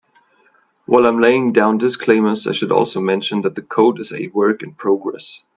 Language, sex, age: English, male, 30-39